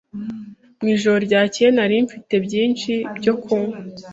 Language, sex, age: Kinyarwanda, female, 19-29